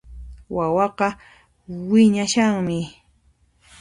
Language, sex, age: Puno Quechua, female, 30-39